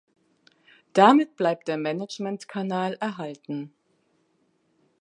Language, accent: German, Deutschland Deutsch